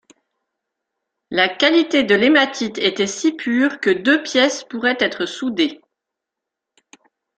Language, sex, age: French, female, 30-39